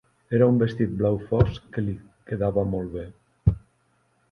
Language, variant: Catalan, Central